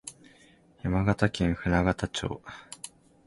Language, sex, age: Japanese, male, 19-29